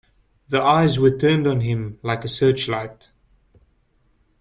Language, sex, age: English, male, 19-29